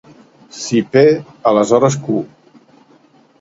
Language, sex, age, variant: Catalan, male, 60-69, Central